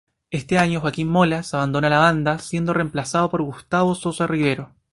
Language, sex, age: Spanish, male, 19-29